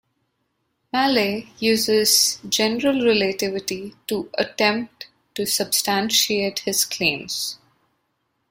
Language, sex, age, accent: English, female, 30-39, India and South Asia (India, Pakistan, Sri Lanka)